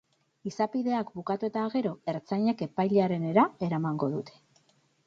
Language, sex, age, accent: Basque, female, 30-39, Mendebalekoa (Araba, Bizkaia, Gipuzkoako mendebaleko herri batzuk)